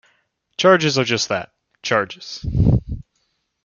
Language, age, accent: English, 19-29, United States English